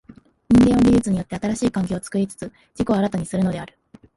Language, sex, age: Japanese, female, 19-29